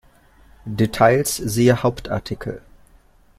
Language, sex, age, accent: German, male, 19-29, Deutschland Deutsch